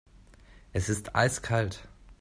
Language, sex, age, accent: German, male, 30-39, Deutschland Deutsch